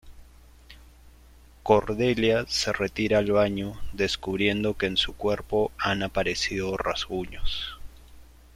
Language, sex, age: Spanish, male, 19-29